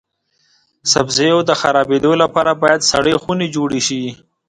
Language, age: Pashto, 19-29